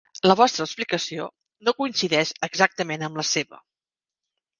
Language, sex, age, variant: Catalan, female, 50-59, Nord-Occidental